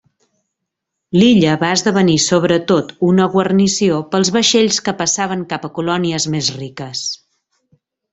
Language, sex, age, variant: Catalan, female, 40-49, Central